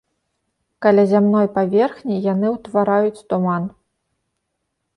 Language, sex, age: Belarusian, female, 30-39